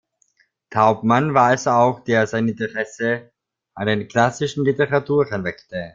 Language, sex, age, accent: German, male, 30-39, Österreichisches Deutsch